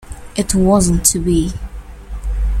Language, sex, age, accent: English, female, under 19, England English